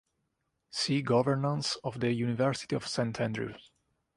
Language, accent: English, United States English